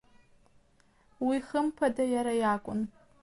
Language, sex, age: Abkhazian, female, under 19